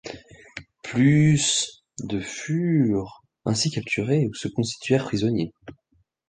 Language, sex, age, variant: French, female, 19-29, Français de métropole